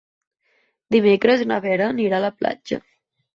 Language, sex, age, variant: Catalan, female, 19-29, Central